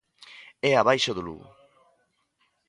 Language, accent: Galician, Normativo (estándar)